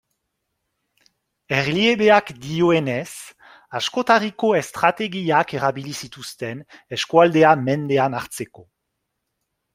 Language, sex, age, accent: Basque, male, 40-49, Nafar-lapurtarra edo Zuberotarra (Lapurdi, Nafarroa Beherea, Zuberoa)